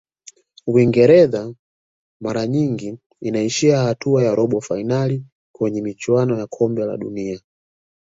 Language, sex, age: Swahili, male, 19-29